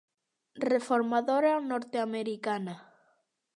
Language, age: Galician, under 19